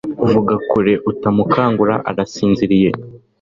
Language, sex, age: Kinyarwanda, male, under 19